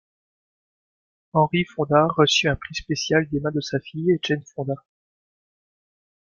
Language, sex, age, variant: French, male, 30-39, Français de métropole